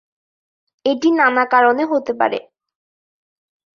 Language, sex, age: Bengali, female, 19-29